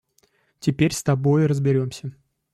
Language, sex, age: Russian, male, 30-39